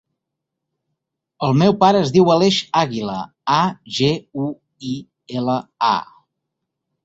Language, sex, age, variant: Catalan, male, 40-49, Central